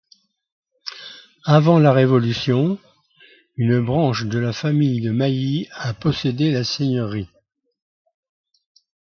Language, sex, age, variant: French, male, 80-89, Français de métropole